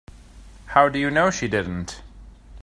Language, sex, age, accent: English, male, 30-39, United States English